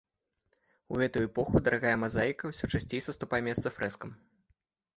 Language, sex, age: Belarusian, male, 30-39